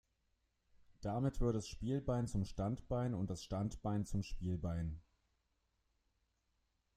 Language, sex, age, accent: German, male, 30-39, Deutschland Deutsch